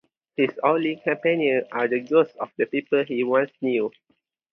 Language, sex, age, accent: English, male, 19-29, Malaysian English